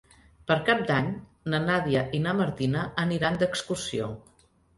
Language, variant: Catalan, Central